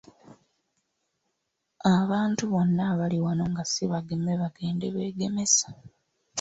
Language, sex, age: Ganda, female, 19-29